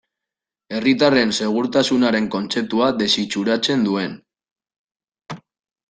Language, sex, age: Basque, male, 19-29